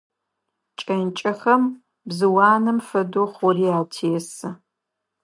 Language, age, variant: Adyghe, 40-49, Адыгабзэ (Кирил, пстэумэ зэдыряе)